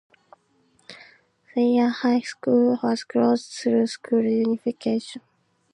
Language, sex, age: English, female, under 19